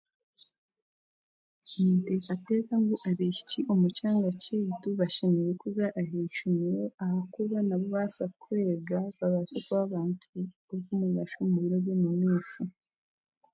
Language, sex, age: Chiga, female, 19-29